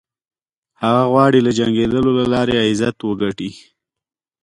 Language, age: Pashto, 30-39